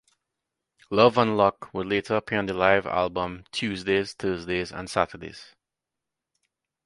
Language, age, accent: English, 30-39, West Indies and Bermuda (Bahamas, Bermuda, Jamaica, Trinidad)